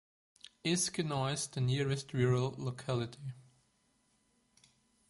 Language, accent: English, United States English